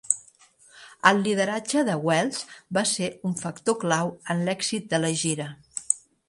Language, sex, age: Catalan, female, 60-69